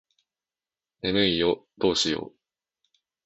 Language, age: Japanese, under 19